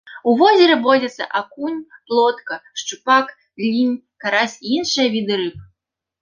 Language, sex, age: Belarusian, female, 19-29